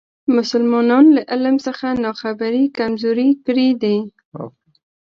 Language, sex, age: Pashto, female, 19-29